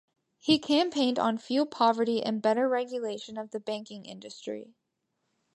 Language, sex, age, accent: English, female, under 19, United States English